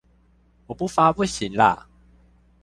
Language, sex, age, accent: Chinese, male, 19-29, 出生地：彰化縣